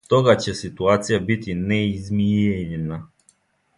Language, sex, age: Serbian, male, 19-29